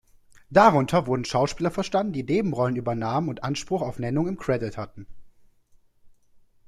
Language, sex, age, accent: German, male, 19-29, Deutschland Deutsch